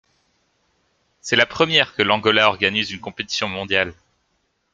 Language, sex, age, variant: French, male, 19-29, Français de métropole